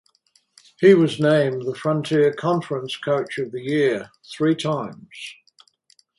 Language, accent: English, England English